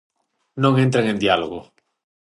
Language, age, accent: Galician, 30-39, Central (gheada); Normativo (estándar); Neofalante